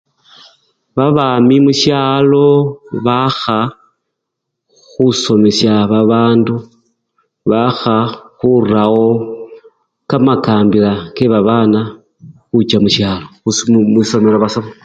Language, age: Luyia, 50-59